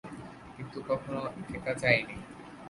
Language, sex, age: Bengali, male, 19-29